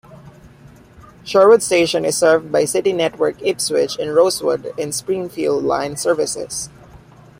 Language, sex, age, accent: English, male, 19-29, Filipino